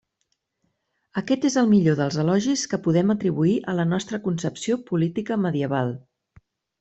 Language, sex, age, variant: Catalan, female, 40-49, Central